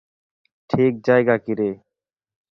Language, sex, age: Bengali, male, 19-29